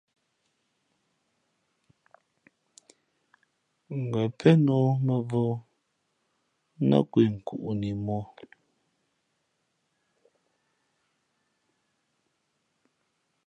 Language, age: Fe'fe', 19-29